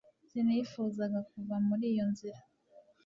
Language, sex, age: Kinyarwanda, female, 19-29